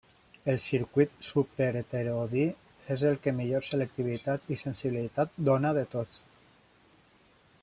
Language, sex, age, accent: Catalan, male, 30-39, valencià